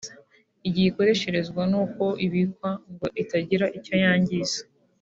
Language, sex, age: Kinyarwanda, female, 19-29